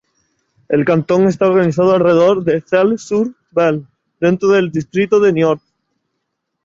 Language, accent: Spanish, España: Sur peninsular (Andalucia, Extremadura, Murcia)